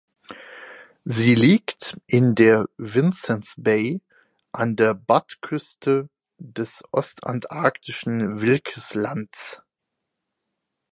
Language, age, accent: German, 19-29, Deutschland Deutsch